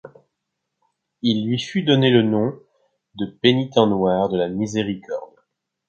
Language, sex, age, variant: French, male, 40-49, Français de métropole